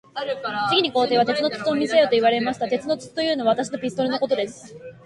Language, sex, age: Japanese, female, 19-29